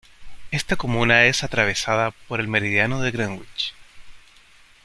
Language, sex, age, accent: Spanish, male, 40-49, Chileno: Chile, Cuyo